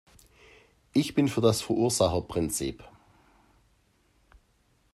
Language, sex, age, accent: German, male, 50-59, Deutschland Deutsch